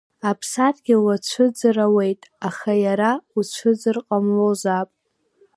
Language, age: Abkhazian, under 19